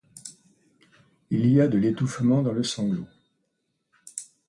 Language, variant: French, Français de métropole